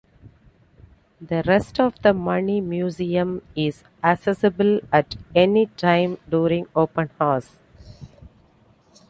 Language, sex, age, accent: English, female, 40-49, India and South Asia (India, Pakistan, Sri Lanka)